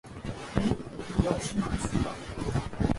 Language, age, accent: Chinese, 19-29, 出生地：上海市